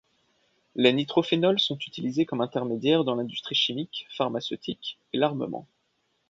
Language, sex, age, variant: French, male, 19-29, Français de métropole